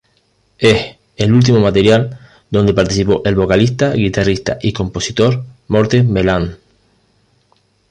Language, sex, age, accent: Spanish, male, 30-39, España: Islas Canarias